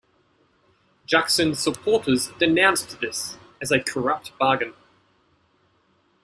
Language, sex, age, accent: English, male, 30-39, Australian English